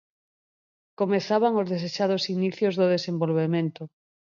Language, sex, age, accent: Galician, female, 40-49, Normativo (estándar)